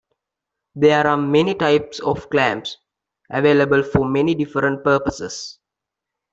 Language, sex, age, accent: English, male, 19-29, India and South Asia (India, Pakistan, Sri Lanka)